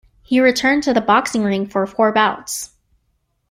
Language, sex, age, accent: English, female, 19-29, United States English